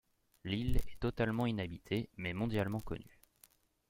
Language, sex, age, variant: French, male, 19-29, Français de métropole